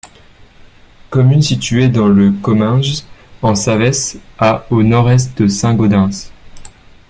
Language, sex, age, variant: French, male, 19-29, Français des départements et régions d'outre-mer